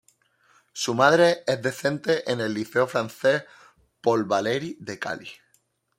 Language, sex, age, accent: Spanish, male, 30-39, España: Sur peninsular (Andalucia, Extremadura, Murcia)